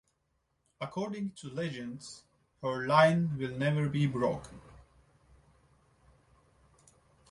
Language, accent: English, Turkish